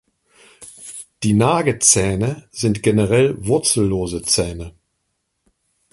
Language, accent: German, Deutschland Deutsch